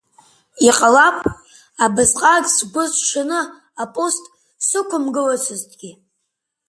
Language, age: Abkhazian, under 19